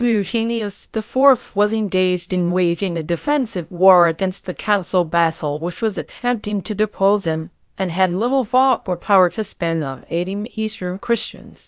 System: TTS, VITS